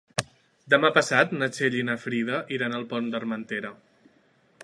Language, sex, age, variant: Catalan, male, 19-29, Central